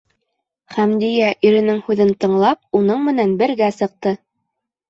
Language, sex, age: Bashkir, female, 19-29